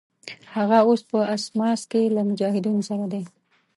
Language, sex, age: Pashto, female, 30-39